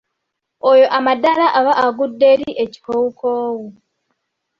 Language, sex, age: Ganda, female, 19-29